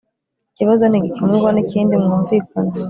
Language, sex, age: Kinyarwanda, female, 19-29